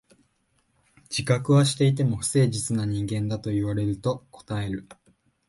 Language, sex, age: Japanese, male, 19-29